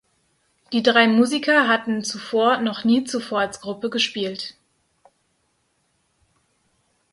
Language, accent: German, Deutschland Deutsch